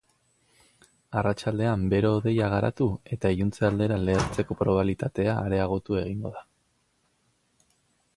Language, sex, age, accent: Basque, male, 30-39, Mendebalekoa (Araba, Bizkaia, Gipuzkoako mendebaleko herri batzuk)